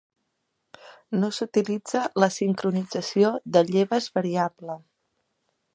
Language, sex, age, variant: Catalan, female, 40-49, Central